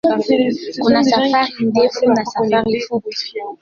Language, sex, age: Swahili, female, 19-29